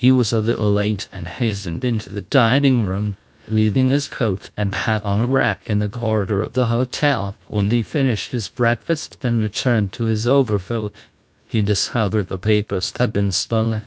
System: TTS, GlowTTS